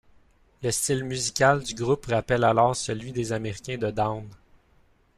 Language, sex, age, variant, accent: French, male, 19-29, Français d'Amérique du Nord, Français du Canada